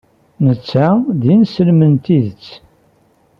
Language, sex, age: Kabyle, male, 40-49